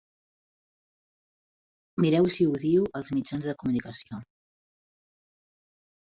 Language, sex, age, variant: Catalan, female, 40-49, Central